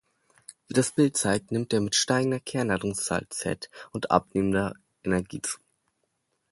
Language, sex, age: German, male, under 19